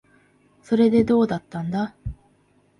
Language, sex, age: Japanese, female, 19-29